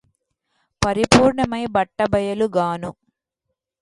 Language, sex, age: Telugu, female, 19-29